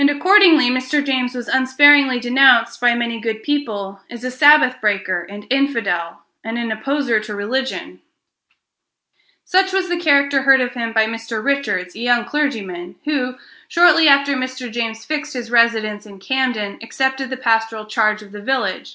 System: none